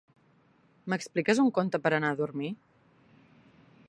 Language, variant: Catalan, Central